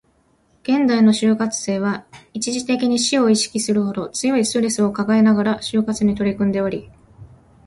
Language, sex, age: Japanese, female, 19-29